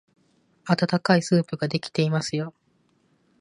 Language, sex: Japanese, female